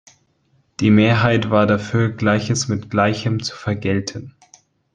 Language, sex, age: German, male, under 19